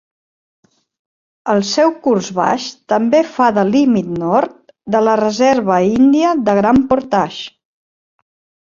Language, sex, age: Catalan, female, 40-49